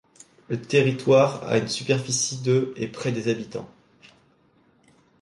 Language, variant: French, Français de métropole